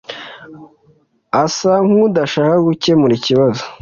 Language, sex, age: Kinyarwanda, male, 19-29